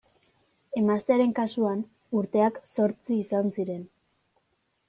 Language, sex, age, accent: Basque, female, under 19, Mendebalekoa (Araba, Bizkaia, Gipuzkoako mendebaleko herri batzuk)